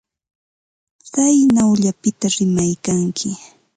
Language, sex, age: Ambo-Pasco Quechua, female, 19-29